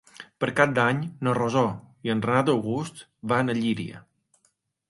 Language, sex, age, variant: Catalan, male, 40-49, Balear